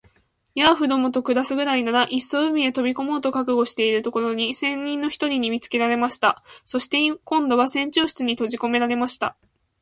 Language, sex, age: Japanese, female, 19-29